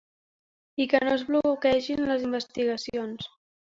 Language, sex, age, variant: Catalan, female, 19-29, Central